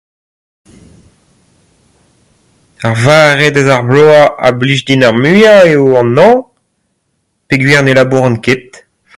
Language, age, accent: Breton, 30-39, Kerneveg; Leoneg